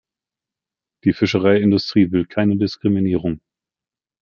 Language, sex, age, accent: German, male, 40-49, Deutschland Deutsch